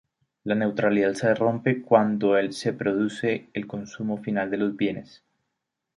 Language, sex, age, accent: Spanish, male, 30-39, Andino-Pacífico: Colombia, Perú, Ecuador, oeste de Bolivia y Venezuela andina